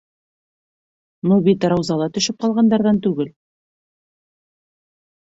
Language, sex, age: Bashkir, female, 30-39